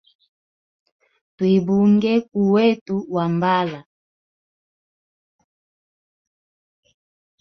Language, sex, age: Hemba, female, 30-39